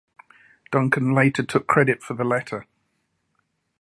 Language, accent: English, England English